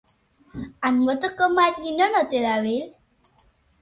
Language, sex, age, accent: Basque, female, 40-49, Erdialdekoa edo Nafarra (Gipuzkoa, Nafarroa)